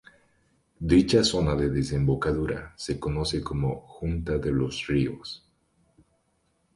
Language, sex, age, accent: Spanish, male, 19-29, Andino-Pacífico: Colombia, Perú, Ecuador, oeste de Bolivia y Venezuela andina